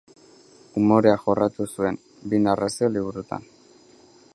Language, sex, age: Basque, male, 19-29